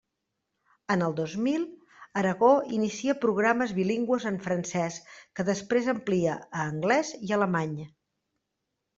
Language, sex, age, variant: Catalan, female, 50-59, Central